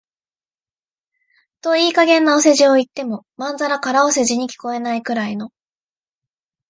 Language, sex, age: Japanese, female, 19-29